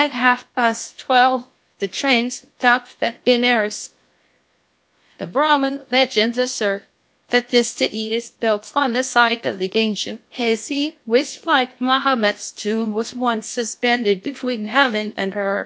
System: TTS, GlowTTS